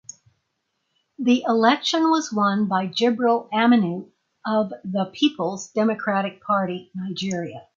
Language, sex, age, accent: English, female, 80-89, United States English